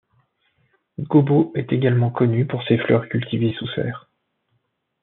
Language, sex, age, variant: French, male, 40-49, Français de métropole